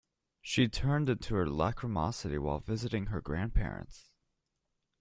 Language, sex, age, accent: English, male, 19-29, United States English